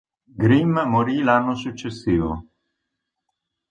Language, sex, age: Italian, male, 50-59